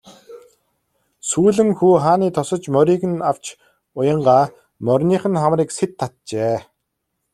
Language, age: Mongolian, 90+